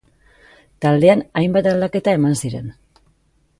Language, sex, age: Basque, female, 40-49